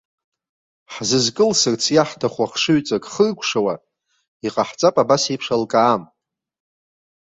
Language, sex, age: Abkhazian, male, 40-49